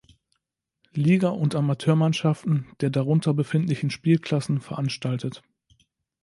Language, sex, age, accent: German, male, 40-49, Deutschland Deutsch